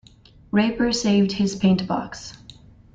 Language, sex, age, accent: English, female, 19-29, United States English